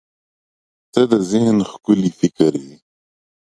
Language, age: Pashto, 19-29